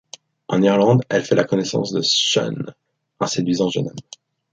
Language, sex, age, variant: French, male, 19-29, Français de métropole